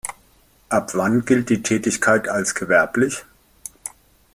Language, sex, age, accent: German, male, 50-59, Deutschland Deutsch